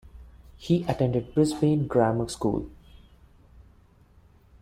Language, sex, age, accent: English, male, 19-29, India and South Asia (India, Pakistan, Sri Lanka)